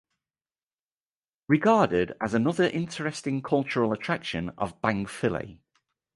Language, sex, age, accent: English, male, 30-39, England English